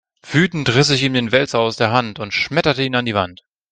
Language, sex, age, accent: German, male, 30-39, Deutschland Deutsch